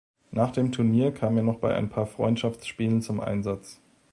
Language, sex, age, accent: German, male, 19-29, Deutschland Deutsch